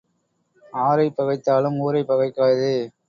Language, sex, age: Tamil, male, 30-39